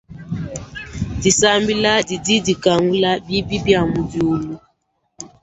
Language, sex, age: Luba-Lulua, female, 19-29